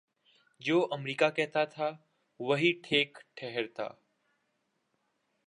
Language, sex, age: Urdu, male, 19-29